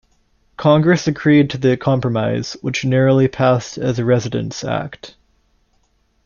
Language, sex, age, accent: English, male, 19-29, Canadian English